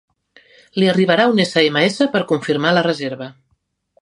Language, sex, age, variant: Catalan, female, 40-49, Central